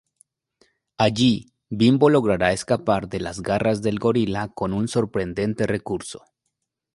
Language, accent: Spanish, México